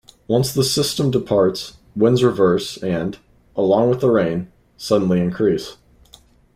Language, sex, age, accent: English, male, 19-29, United States English